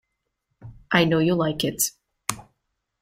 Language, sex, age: English, female, 19-29